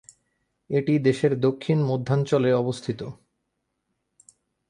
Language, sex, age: Bengali, male, 19-29